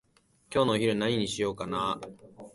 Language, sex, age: Japanese, male, 19-29